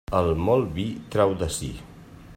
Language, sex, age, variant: Catalan, male, 40-49, Central